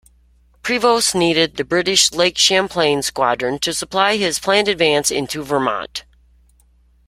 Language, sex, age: English, female, 60-69